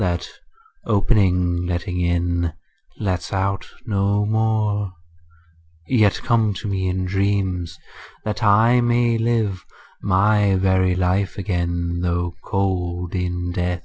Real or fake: real